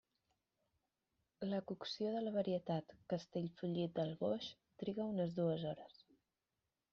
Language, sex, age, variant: Catalan, female, 19-29, Central